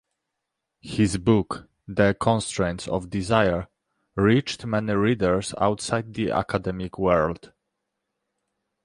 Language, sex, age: English, male, 30-39